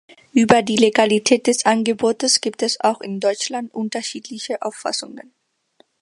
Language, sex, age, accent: German, female, under 19, Deutschland Deutsch